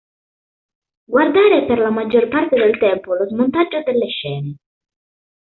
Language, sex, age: Italian, female, 19-29